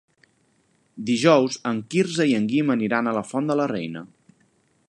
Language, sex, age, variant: Catalan, male, 19-29, Central